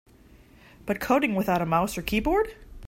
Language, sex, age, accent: English, female, 30-39, United States English